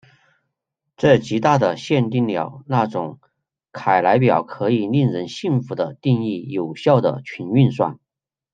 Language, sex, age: Chinese, male, 40-49